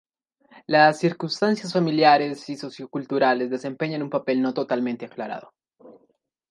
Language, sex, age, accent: Spanish, male, 19-29, Andino-Pacífico: Colombia, Perú, Ecuador, oeste de Bolivia y Venezuela andina